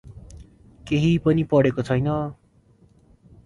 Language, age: Nepali, 19-29